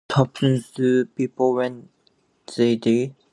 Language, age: English, 19-29